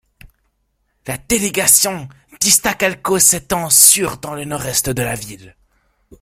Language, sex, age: French, male, 19-29